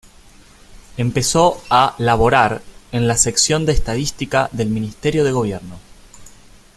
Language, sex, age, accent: Spanish, male, 19-29, Rioplatense: Argentina, Uruguay, este de Bolivia, Paraguay